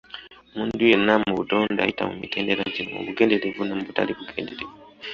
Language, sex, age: Ganda, male, 19-29